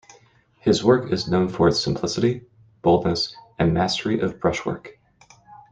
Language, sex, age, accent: English, male, 30-39, United States English